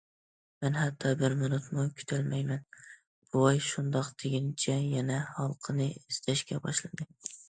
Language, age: Uyghur, 19-29